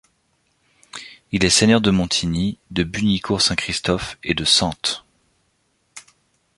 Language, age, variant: French, 30-39, Français de métropole